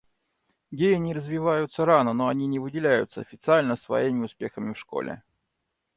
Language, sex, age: Russian, male, 30-39